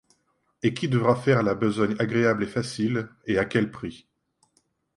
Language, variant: French, Français de métropole